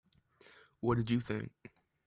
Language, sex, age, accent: English, male, under 19, United States English